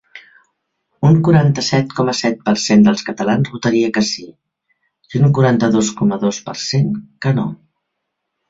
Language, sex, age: Catalan, female, 60-69